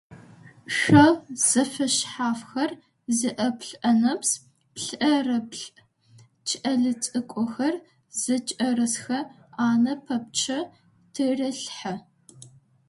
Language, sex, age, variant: Adyghe, female, under 19, Адыгабзэ (Кирил, пстэумэ зэдыряе)